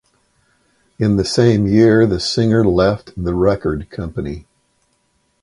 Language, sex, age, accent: English, male, 60-69, United States English